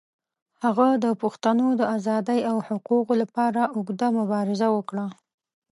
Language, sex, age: Pashto, female, 30-39